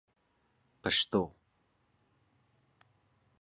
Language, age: Pashto, 19-29